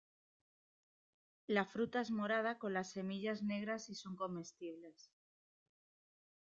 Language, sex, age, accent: Spanish, female, 30-39, España: Norte peninsular (Asturias, Castilla y León, Cantabria, País Vasco, Navarra, Aragón, La Rioja, Guadalajara, Cuenca)